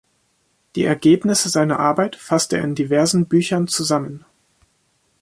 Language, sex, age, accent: German, male, 19-29, Deutschland Deutsch